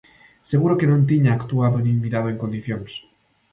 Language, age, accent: Galician, under 19, Normativo (estándar)